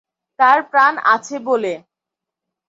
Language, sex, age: Bengali, female, 19-29